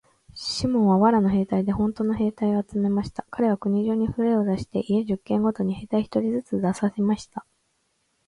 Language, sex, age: Japanese, female, 19-29